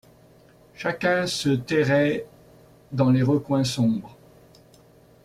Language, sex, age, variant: French, male, 60-69, Français de métropole